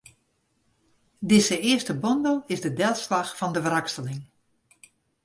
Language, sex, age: Western Frisian, female, 60-69